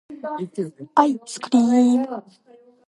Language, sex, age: Japanese, female, under 19